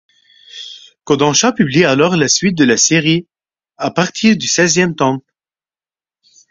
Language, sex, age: French, male, 19-29